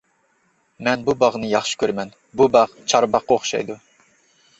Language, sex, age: Uyghur, male, 40-49